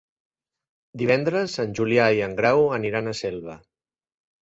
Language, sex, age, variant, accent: Catalan, male, 60-69, Central, Barcelonès